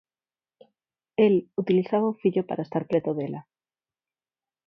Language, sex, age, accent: Galician, female, 30-39, Neofalante